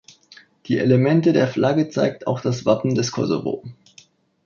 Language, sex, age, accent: German, male, 19-29, Deutschland Deutsch